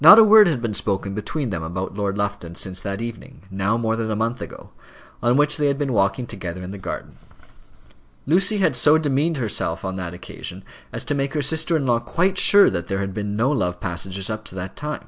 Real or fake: real